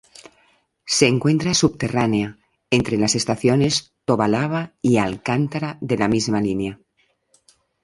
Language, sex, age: Spanish, female, 50-59